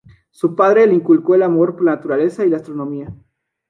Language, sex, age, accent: Spanish, male, 19-29, México